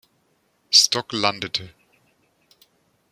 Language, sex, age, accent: German, male, 40-49, Deutschland Deutsch